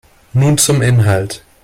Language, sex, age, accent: German, male, under 19, Deutschland Deutsch